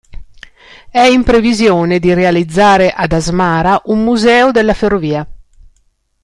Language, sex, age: Italian, female, 60-69